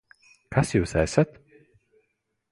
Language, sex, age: Latvian, male, 19-29